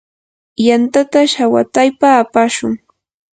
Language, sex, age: Yanahuanca Pasco Quechua, female, 30-39